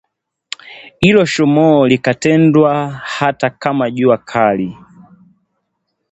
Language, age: Swahili, 19-29